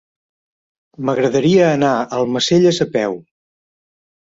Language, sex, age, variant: Catalan, male, 50-59, Central